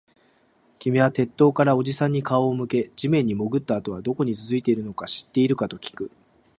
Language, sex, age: Japanese, male, 40-49